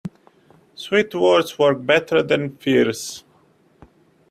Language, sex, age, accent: English, male, 40-49, Australian English